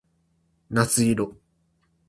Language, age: Japanese, 19-29